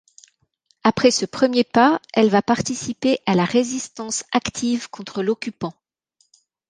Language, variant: French, Français de métropole